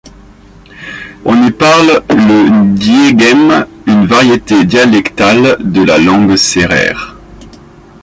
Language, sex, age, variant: French, male, 30-39, Français de métropole